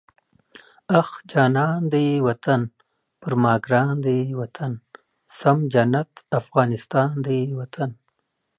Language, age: Pashto, 40-49